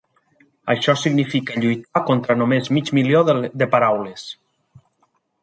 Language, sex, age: Catalan, male, 40-49